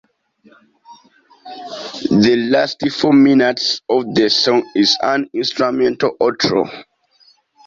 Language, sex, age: English, male, under 19